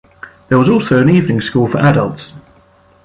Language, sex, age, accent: English, male, 30-39, England English